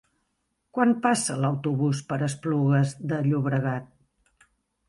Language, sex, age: Catalan, female, 60-69